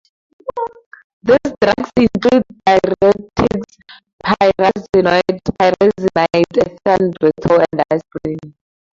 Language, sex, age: English, female, 19-29